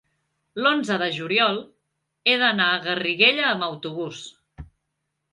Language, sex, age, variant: Catalan, female, 30-39, Central